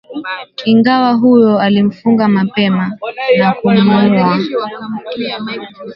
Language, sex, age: Swahili, female, 19-29